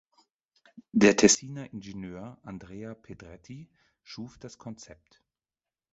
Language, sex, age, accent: German, male, 30-39, Deutschland Deutsch